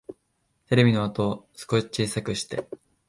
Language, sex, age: Japanese, male, 19-29